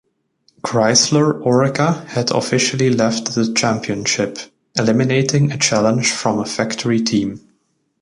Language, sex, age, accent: English, male, 19-29, England English